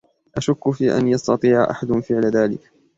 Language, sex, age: Arabic, male, 19-29